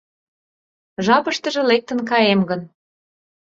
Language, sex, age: Mari, female, 30-39